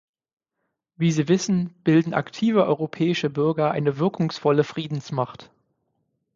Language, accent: German, Deutschland Deutsch